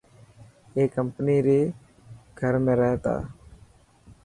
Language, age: Dhatki, 30-39